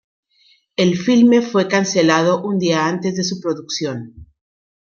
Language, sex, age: Spanish, female, 50-59